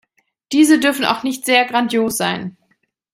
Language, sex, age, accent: German, female, 30-39, Deutschland Deutsch